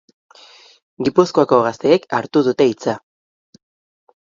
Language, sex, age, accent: Basque, male, 19-29, Mendebalekoa (Araba, Bizkaia, Gipuzkoako mendebaleko herri batzuk)